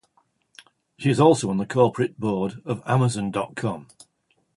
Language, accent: English, England English